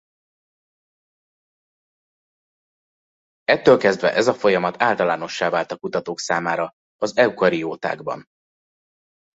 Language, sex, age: Hungarian, male, 30-39